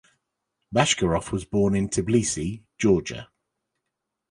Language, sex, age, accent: English, male, 40-49, England English